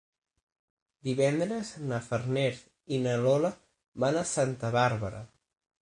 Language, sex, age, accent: Catalan, male, 19-29, central; nord-occidental